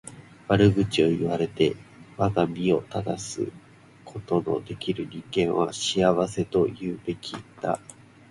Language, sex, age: Japanese, male, 19-29